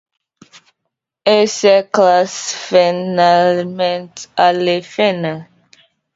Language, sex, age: French, female, 19-29